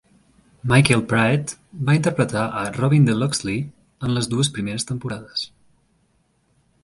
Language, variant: Catalan, Septentrional